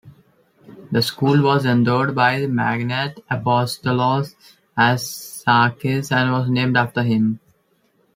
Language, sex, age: English, male, 19-29